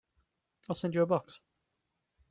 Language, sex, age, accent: English, male, 30-39, England English